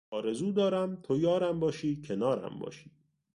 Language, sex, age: Persian, male, 30-39